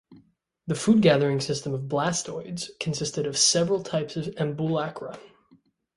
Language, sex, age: English, male, 19-29